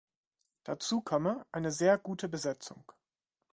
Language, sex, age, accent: German, male, 19-29, Deutschland Deutsch